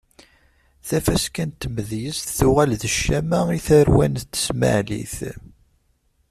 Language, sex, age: Kabyle, male, 30-39